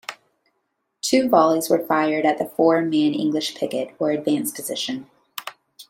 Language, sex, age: English, female, 19-29